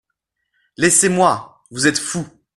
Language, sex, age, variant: French, male, 19-29, Français de métropole